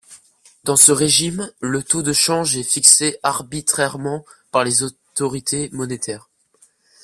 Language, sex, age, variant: French, male, under 19, Français de métropole